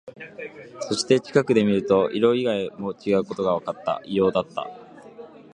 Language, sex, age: Japanese, male, 19-29